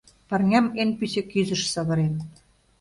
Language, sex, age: Mari, female, 50-59